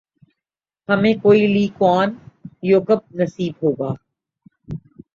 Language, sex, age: Urdu, male, 19-29